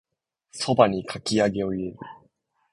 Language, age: Japanese, 19-29